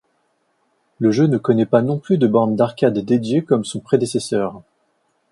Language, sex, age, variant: French, male, 30-39, Français de métropole